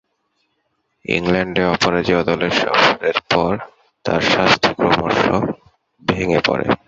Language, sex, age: Bengali, male, 19-29